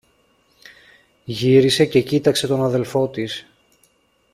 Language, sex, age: Greek, male, 40-49